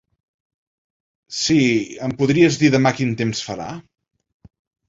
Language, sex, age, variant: Catalan, male, 19-29, Central